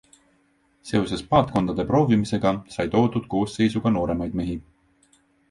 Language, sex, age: Estonian, male, 19-29